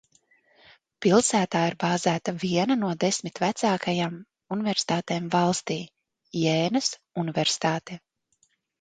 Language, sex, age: Latvian, female, 30-39